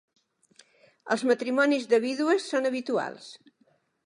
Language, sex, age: Catalan, female, 70-79